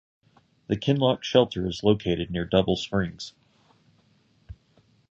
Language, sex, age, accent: English, male, 50-59, United States English